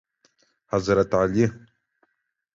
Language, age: Pashto, 19-29